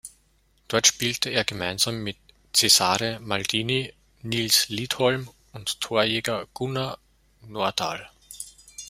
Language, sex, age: German, male, 19-29